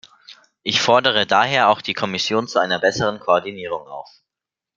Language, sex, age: German, male, under 19